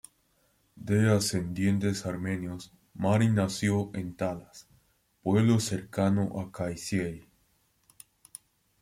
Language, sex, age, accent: Spanish, male, under 19, Andino-Pacífico: Colombia, Perú, Ecuador, oeste de Bolivia y Venezuela andina